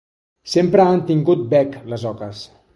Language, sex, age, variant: Catalan, male, 50-59, Central